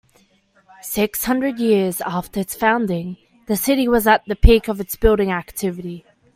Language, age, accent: English, under 19, Australian English